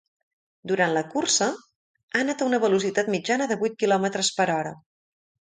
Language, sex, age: Catalan, female, 40-49